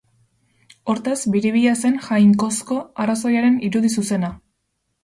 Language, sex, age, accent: Basque, female, 19-29, Erdialdekoa edo Nafarra (Gipuzkoa, Nafarroa)